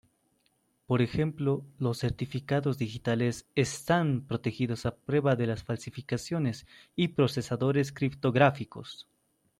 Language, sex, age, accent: Spanish, male, 19-29, Andino-Pacífico: Colombia, Perú, Ecuador, oeste de Bolivia y Venezuela andina